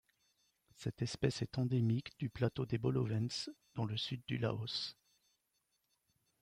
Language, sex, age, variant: French, male, 50-59, Français de métropole